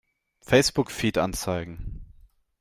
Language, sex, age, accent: German, male, 19-29, Deutschland Deutsch